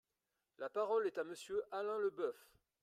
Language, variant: French, Français de métropole